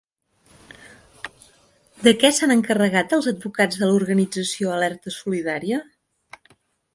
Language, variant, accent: Catalan, Central, Girona